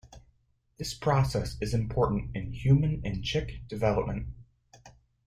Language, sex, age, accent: English, male, 19-29, United States English